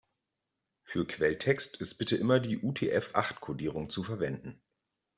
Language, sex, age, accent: German, male, 30-39, Deutschland Deutsch